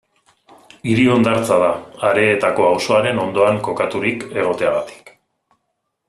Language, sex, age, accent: Basque, male, 40-49, Mendebalekoa (Araba, Bizkaia, Gipuzkoako mendebaleko herri batzuk)